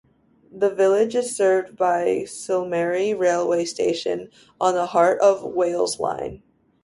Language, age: English, 19-29